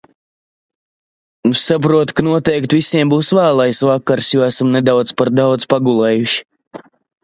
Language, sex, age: Latvian, male, 19-29